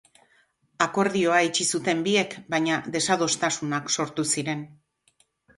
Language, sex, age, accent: Basque, female, 60-69, Mendebalekoa (Araba, Bizkaia, Gipuzkoako mendebaleko herri batzuk)